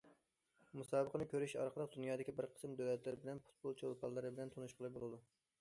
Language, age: Uyghur, 19-29